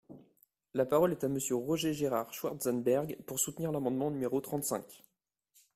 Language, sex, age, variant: French, male, 30-39, Français de métropole